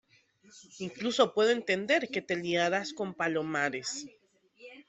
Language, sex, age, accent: Spanish, female, 30-39, Andino-Pacífico: Colombia, Perú, Ecuador, oeste de Bolivia y Venezuela andina